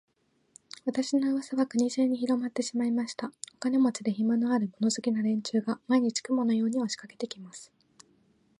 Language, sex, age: Japanese, female, 19-29